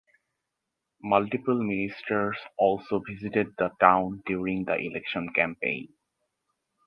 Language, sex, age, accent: English, male, 19-29, United States English